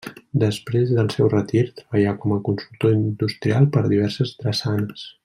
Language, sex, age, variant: Catalan, male, 19-29, Central